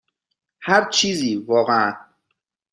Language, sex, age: Persian, male, 30-39